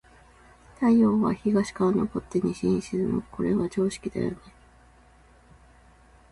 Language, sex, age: Japanese, female, 30-39